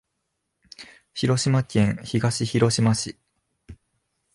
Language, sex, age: Japanese, male, 19-29